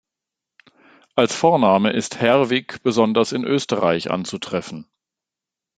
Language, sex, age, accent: German, male, 40-49, Deutschland Deutsch